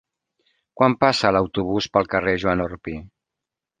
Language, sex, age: Catalan, male, 50-59